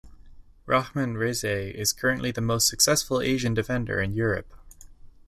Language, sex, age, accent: English, male, 30-39, Canadian English